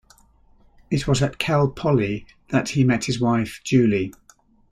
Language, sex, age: English, male, 60-69